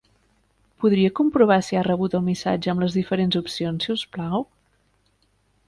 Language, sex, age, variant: Catalan, female, 19-29, Septentrional